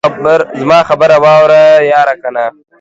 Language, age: Pashto, 19-29